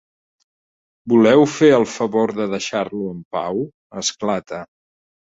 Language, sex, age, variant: Catalan, male, 60-69, Central